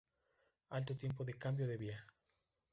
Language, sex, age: Spanish, male, 19-29